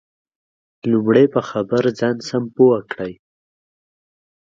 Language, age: Pashto, 19-29